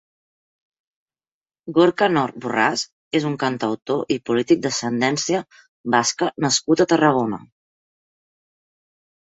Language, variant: Catalan, Central